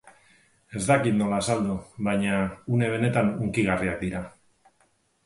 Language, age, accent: Basque, 40-49, Mendebalekoa (Araba, Bizkaia, Gipuzkoako mendebaleko herri batzuk)